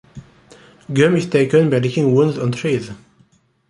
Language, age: English, 30-39